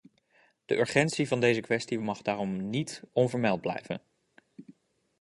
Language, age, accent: Dutch, 19-29, Nederlands Nederlands